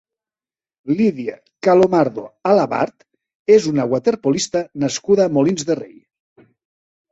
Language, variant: Catalan, Central